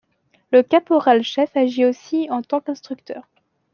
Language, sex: French, female